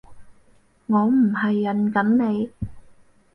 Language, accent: Cantonese, 广州音